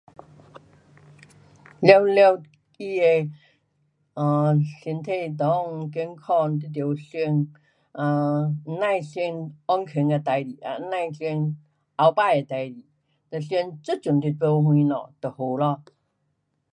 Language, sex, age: Pu-Xian Chinese, female, 70-79